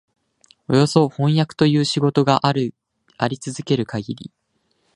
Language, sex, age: Japanese, male, 19-29